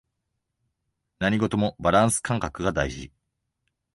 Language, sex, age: Japanese, male, 19-29